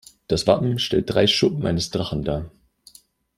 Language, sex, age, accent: German, male, 19-29, Deutschland Deutsch